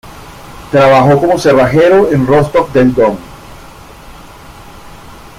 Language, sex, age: Spanish, male, 50-59